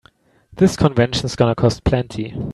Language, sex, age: English, male, 19-29